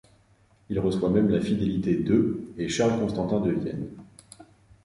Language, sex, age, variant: French, male, 19-29, Français de métropole